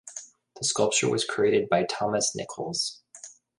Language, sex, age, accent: English, male, 30-39, United States English